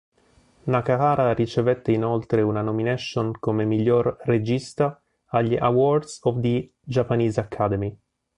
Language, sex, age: Italian, male, 40-49